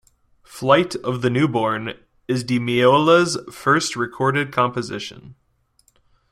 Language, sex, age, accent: English, male, 19-29, United States English